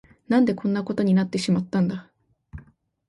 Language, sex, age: Japanese, female, 19-29